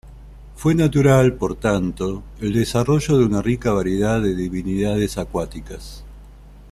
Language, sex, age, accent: Spanish, male, 40-49, Rioplatense: Argentina, Uruguay, este de Bolivia, Paraguay